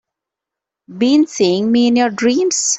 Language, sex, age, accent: English, female, 30-39, India and South Asia (India, Pakistan, Sri Lanka)